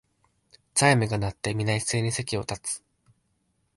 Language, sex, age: Japanese, male, 19-29